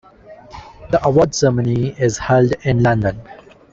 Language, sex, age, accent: English, male, 19-29, India and South Asia (India, Pakistan, Sri Lanka)